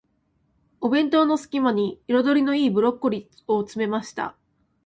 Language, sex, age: Japanese, female, 19-29